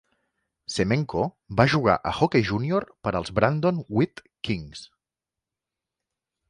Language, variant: Catalan, Central